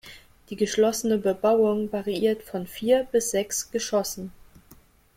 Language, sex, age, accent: German, female, 19-29, Deutschland Deutsch